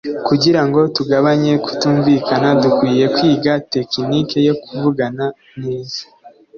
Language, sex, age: Kinyarwanda, male, 19-29